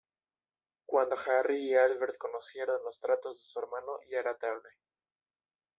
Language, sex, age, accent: Spanish, male, 19-29, México